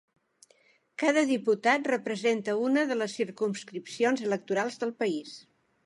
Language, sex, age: Catalan, female, 70-79